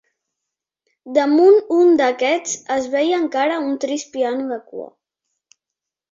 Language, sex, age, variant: Catalan, female, 50-59, Central